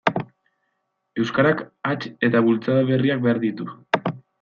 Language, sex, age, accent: Basque, male, 19-29, Erdialdekoa edo Nafarra (Gipuzkoa, Nafarroa)